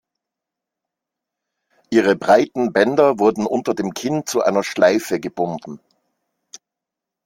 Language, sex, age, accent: German, male, 40-49, Österreichisches Deutsch